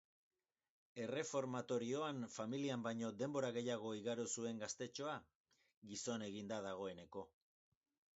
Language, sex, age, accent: Basque, male, 60-69, Mendebalekoa (Araba, Bizkaia, Gipuzkoako mendebaleko herri batzuk)